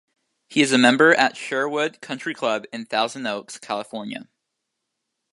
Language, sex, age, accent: English, male, 19-29, United States English